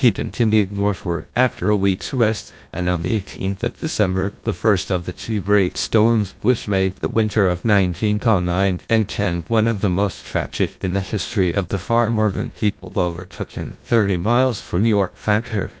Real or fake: fake